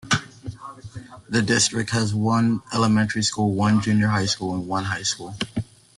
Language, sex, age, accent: English, female, 19-29, Australian English